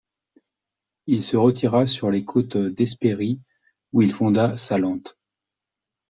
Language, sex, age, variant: French, male, 40-49, Français de métropole